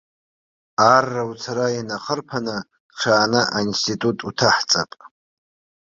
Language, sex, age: Abkhazian, male, 40-49